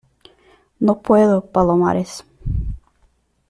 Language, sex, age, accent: Spanish, female, under 19, México